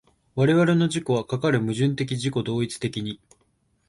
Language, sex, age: Japanese, male, 19-29